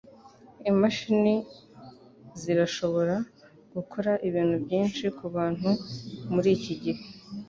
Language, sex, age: Kinyarwanda, female, under 19